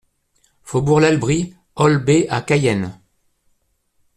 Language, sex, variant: French, male, Français de métropole